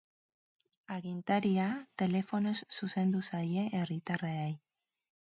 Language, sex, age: Basque, female, 40-49